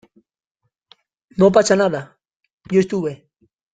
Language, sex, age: Spanish, male, 19-29